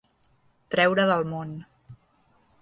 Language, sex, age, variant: Catalan, female, 19-29, Central